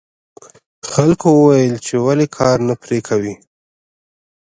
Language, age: Pashto, 19-29